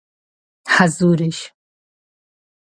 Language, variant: Portuguese, Portuguese (Brasil)